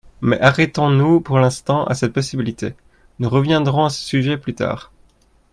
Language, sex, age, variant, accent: French, male, 19-29, Français d'Europe, Français de Suisse